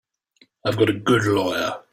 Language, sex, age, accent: English, male, 30-39, Scottish English